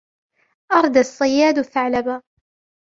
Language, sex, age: Arabic, female, 19-29